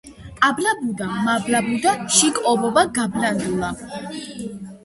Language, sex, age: Georgian, female, 60-69